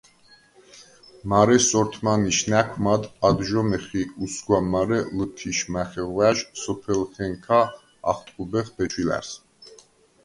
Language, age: Svan, 40-49